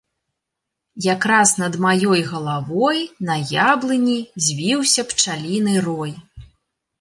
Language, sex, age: Belarusian, female, 30-39